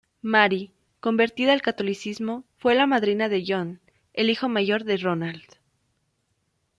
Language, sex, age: Spanish, female, 19-29